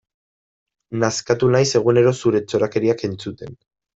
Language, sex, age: Basque, male, 19-29